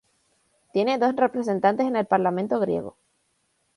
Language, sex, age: Spanish, female, 19-29